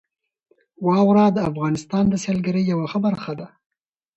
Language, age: Pashto, 19-29